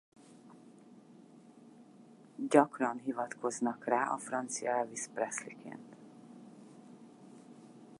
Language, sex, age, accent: Hungarian, female, 40-49, budapesti